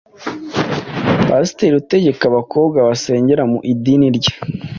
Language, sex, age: Kinyarwanda, male, 19-29